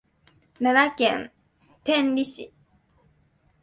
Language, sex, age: Japanese, female, 19-29